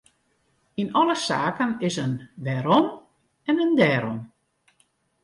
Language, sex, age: Western Frisian, female, 60-69